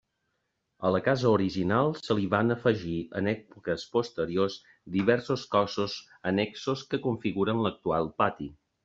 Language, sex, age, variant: Catalan, male, 40-49, Balear